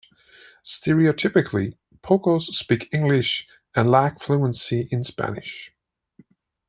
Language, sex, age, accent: English, male, 40-49, United States English